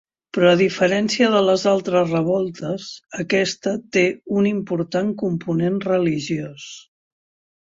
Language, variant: Catalan, Central